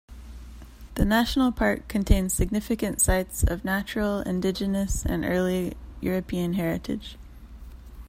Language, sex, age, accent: English, female, 30-39, United States English